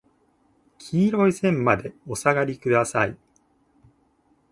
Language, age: Japanese, 19-29